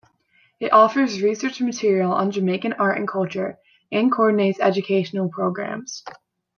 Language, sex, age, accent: English, female, 19-29, United States English